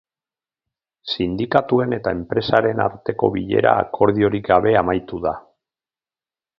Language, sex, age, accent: Basque, male, 40-49, Erdialdekoa edo Nafarra (Gipuzkoa, Nafarroa)